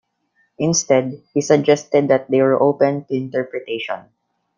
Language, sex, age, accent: English, male, under 19, Filipino